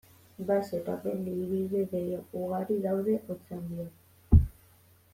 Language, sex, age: Basque, female, 19-29